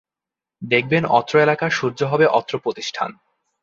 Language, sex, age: Bengali, male, 19-29